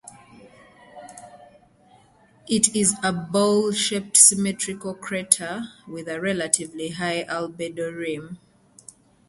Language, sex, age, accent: English, female, 30-39, England English